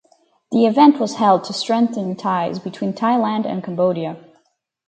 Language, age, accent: English, 19-29, Canadian English